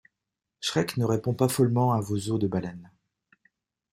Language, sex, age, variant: French, male, 30-39, Français de métropole